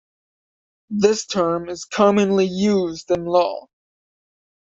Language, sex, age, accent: English, male, 19-29, United States English